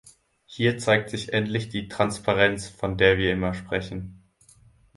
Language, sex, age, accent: German, male, under 19, Deutschland Deutsch